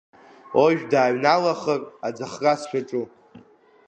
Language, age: Abkhazian, under 19